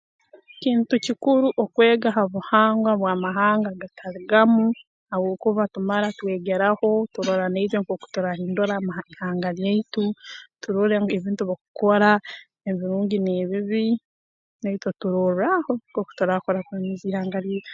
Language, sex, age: Tooro, female, 19-29